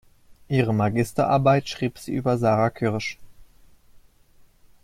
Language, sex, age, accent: German, male, 19-29, Deutschland Deutsch